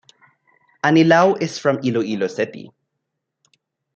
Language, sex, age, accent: English, male, 19-29, Filipino